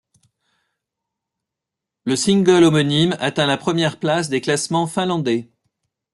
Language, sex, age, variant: French, male, 50-59, Français de métropole